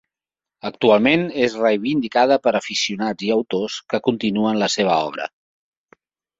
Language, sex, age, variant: Catalan, male, 50-59, Central